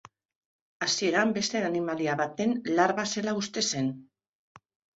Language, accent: Basque, Mendebalekoa (Araba, Bizkaia, Gipuzkoako mendebaleko herri batzuk)